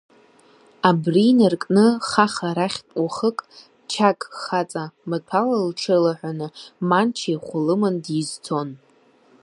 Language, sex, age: Abkhazian, female, under 19